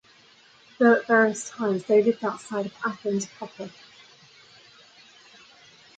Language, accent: English, England English